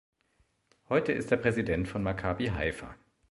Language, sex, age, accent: German, male, 30-39, Deutschland Deutsch